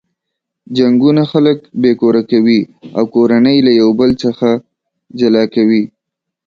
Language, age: Pashto, 19-29